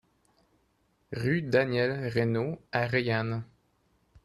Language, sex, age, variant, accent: French, male, 30-39, Français d'Amérique du Nord, Français du Canada